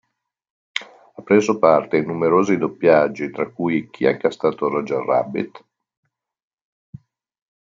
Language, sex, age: Italian, male, 50-59